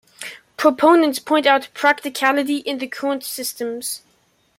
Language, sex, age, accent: English, male, under 19, England English